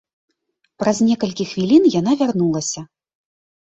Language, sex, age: Belarusian, female, 19-29